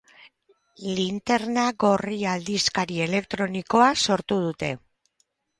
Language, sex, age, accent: Basque, female, 60-69, Erdialdekoa edo Nafarra (Gipuzkoa, Nafarroa)